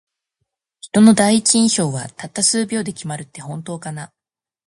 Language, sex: Japanese, female